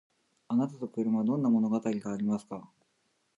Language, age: Japanese, 40-49